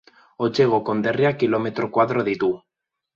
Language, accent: Basque, Erdialdekoa edo Nafarra (Gipuzkoa, Nafarroa)